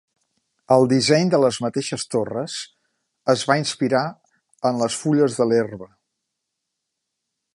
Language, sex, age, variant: Catalan, male, 50-59, Central